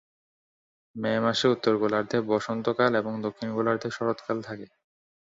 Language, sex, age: Bengali, male, 19-29